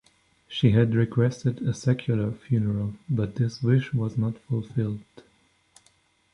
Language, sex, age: English, male, 30-39